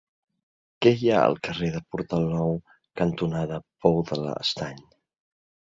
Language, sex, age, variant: Catalan, male, 30-39, Central